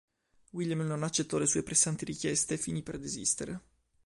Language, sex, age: Italian, male, 19-29